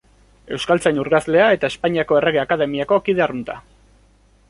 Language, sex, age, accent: Basque, male, 19-29, Erdialdekoa edo Nafarra (Gipuzkoa, Nafarroa)